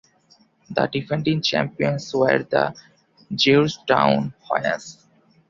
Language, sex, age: English, male, under 19